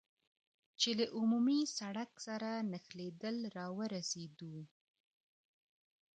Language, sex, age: Pashto, female, 30-39